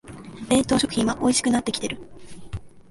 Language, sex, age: Japanese, female, 19-29